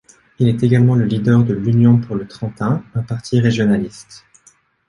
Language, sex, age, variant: French, male, 19-29, Français de métropole